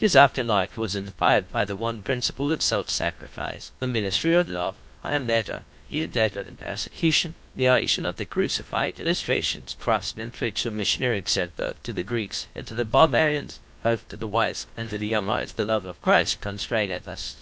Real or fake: fake